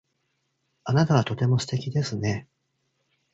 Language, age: Japanese, 50-59